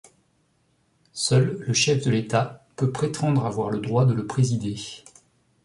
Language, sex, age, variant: French, male, 40-49, Français de métropole